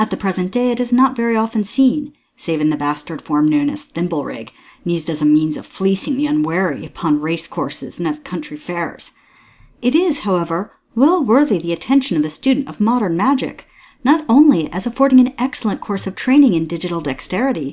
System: none